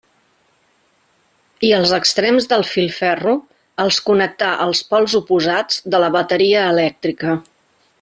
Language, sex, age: Catalan, female, 50-59